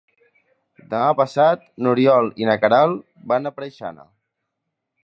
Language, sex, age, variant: Catalan, male, 19-29, Central